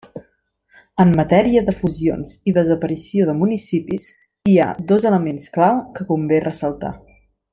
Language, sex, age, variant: Catalan, female, 19-29, Nord-Occidental